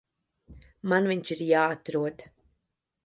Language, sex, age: Latvian, female, 30-39